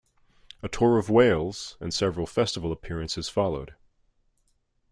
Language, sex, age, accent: English, male, 19-29, United States English